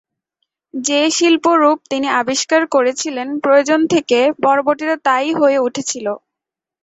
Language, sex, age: Bengali, female, 19-29